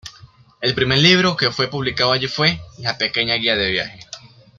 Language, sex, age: Spanish, male, under 19